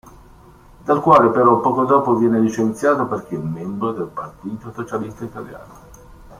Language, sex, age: Italian, male, 40-49